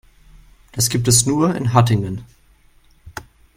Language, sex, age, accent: German, male, 19-29, Deutschland Deutsch